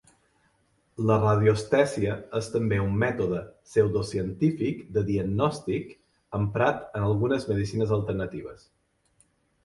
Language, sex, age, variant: Catalan, male, 40-49, Balear